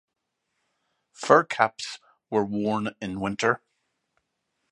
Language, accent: English, Irish English